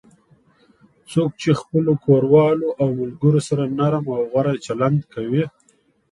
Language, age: Pashto, 30-39